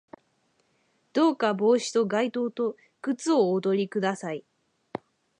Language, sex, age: Japanese, female, 19-29